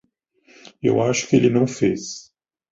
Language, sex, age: Portuguese, male, 50-59